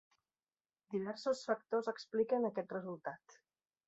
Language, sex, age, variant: Catalan, female, 40-49, Nord-Occidental